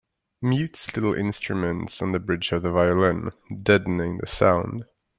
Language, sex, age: English, male, 19-29